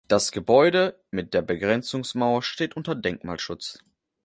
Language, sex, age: German, male, 19-29